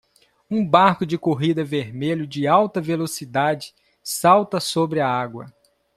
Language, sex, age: Portuguese, male, 40-49